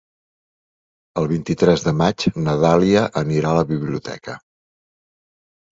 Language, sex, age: Catalan, male, 50-59